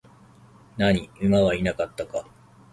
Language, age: Japanese, 19-29